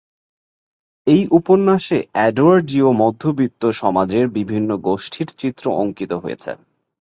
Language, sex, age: Bengali, male, 19-29